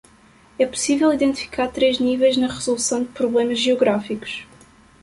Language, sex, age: Portuguese, female, 19-29